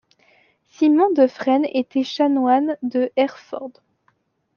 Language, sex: French, female